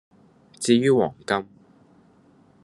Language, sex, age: Cantonese, male, under 19